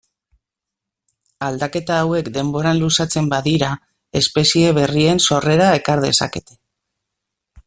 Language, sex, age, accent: Basque, female, 40-49, Mendebalekoa (Araba, Bizkaia, Gipuzkoako mendebaleko herri batzuk)